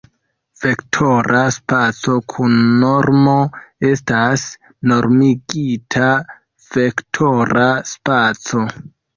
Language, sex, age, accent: Esperanto, male, 19-29, Internacia